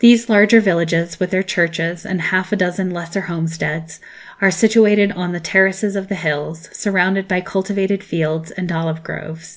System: none